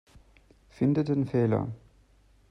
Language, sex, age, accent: German, male, 30-39, Deutschland Deutsch